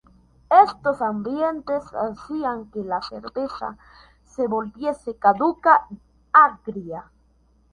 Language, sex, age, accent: Spanish, male, under 19, Andino-Pacífico: Colombia, Perú, Ecuador, oeste de Bolivia y Venezuela andina